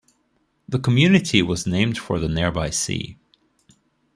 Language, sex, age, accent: English, male, 30-39, United States English